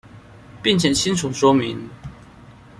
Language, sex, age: Chinese, male, 19-29